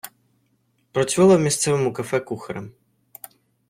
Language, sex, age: Ukrainian, male, under 19